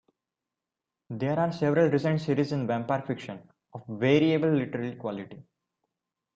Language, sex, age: English, male, 19-29